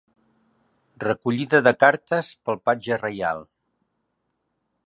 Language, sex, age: Catalan, male, 60-69